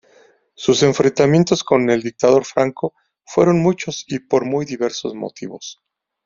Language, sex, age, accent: Spanish, male, 40-49, México